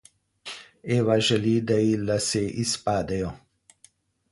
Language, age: Slovenian, 50-59